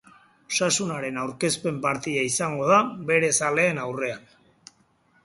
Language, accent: Basque, Mendebalekoa (Araba, Bizkaia, Gipuzkoako mendebaleko herri batzuk)